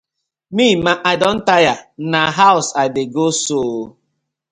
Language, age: Nigerian Pidgin, 30-39